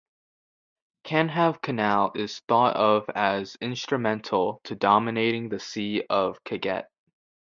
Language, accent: English, United States English